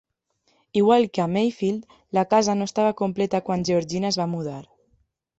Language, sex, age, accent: Catalan, female, 19-29, valencià